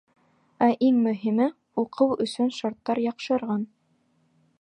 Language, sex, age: Bashkir, female, 19-29